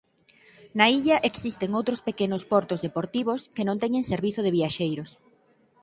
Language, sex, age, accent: Galician, female, 19-29, Oriental (común en zona oriental); Normativo (estándar)